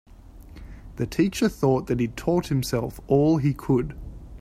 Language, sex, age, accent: English, male, 19-29, Australian English